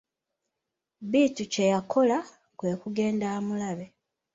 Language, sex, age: Ganda, female, 30-39